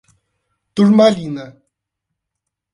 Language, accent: Portuguese, Paulista